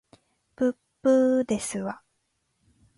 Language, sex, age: Japanese, female, 19-29